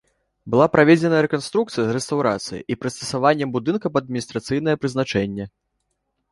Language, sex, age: Belarusian, male, under 19